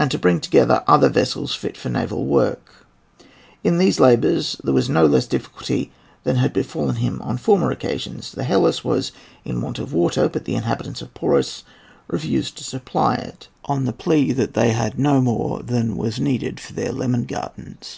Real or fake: real